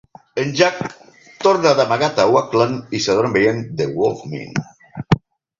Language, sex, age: Catalan, male, 50-59